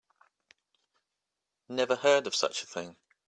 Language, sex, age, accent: English, male, 19-29, England English